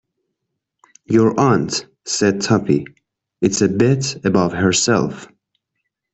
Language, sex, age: English, male, 30-39